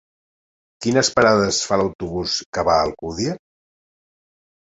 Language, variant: Catalan, Central